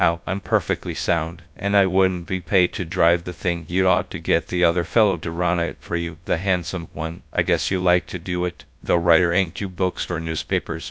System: TTS, GradTTS